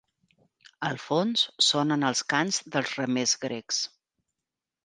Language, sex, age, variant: Catalan, female, 40-49, Central